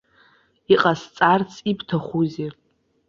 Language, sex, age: Abkhazian, female, 19-29